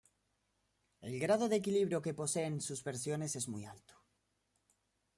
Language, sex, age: Spanish, male, 19-29